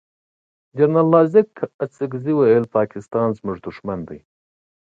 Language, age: Pashto, 30-39